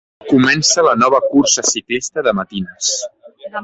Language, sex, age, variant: Catalan, male, 19-29, Central